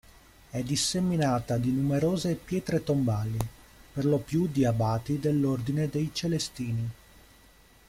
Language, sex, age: Italian, male, 30-39